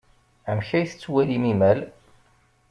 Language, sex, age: Kabyle, male, 40-49